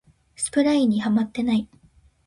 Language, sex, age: Japanese, female, 19-29